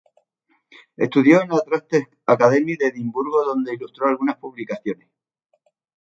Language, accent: Spanish, España: Sur peninsular (Andalucia, Extremadura, Murcia)